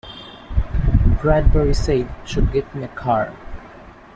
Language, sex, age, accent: English, male, under 19, United States English